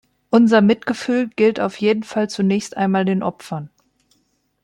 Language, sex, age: German, female, 30-39